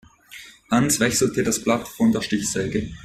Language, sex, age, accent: German, male, 30-39, Schweizerdeutsch